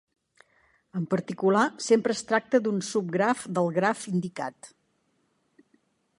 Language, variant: Catalan, Central